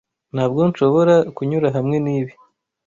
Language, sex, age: Kinyarwanda, male, 19-29